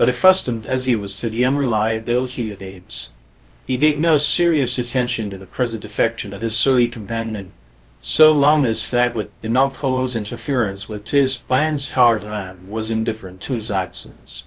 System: TTS, VITS